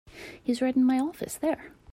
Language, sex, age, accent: English, female, 30-39, United States English